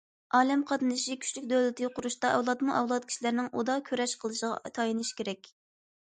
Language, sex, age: Uyghur, female, under 19